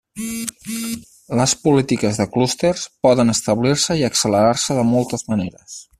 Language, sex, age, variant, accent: Catalan, male, 40-49, Central, central